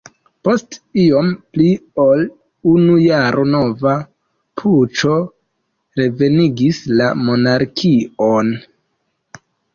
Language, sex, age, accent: Esperanto, male, 19-29, Internacia